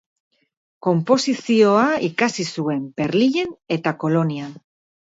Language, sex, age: Basque, female, 40-49